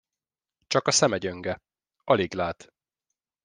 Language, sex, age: Hungarian, male, 30-39